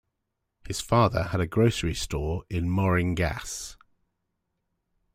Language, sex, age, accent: English, male, 40-49, England English